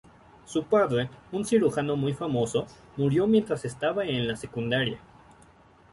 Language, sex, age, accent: Spanish, male, 19-29, México